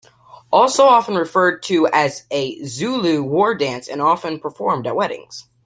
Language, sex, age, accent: English, male, under 19, United States English